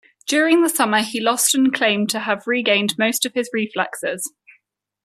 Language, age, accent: English, 19-29, England English